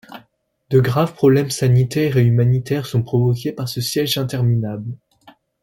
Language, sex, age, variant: French, male, 19-29, Français de métropole